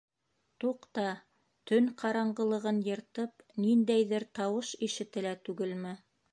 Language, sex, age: Bashkir, female, 50-59